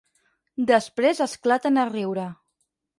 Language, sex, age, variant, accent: Catalan, female, 19-29, Central, central